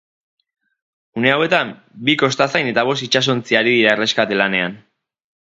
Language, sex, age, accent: Basque, male, 30-39, Erdialdekoa edo Nafarra (Gipuzkoa, Nafarroa)